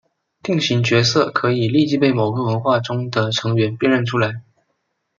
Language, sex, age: Chinese, male, 19-29